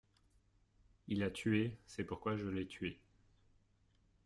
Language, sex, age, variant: French, male, 30-39, Français de métropole